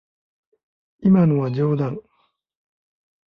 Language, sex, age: Japanese, male, 60-69